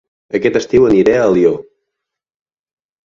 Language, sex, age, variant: Catalan, male, 30-39, Central